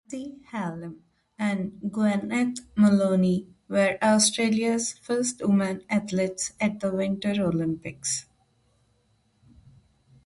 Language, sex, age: English, female, 30-39